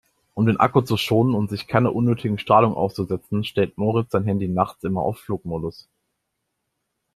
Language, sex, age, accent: German, male, 19-29, Deutschland Deutsch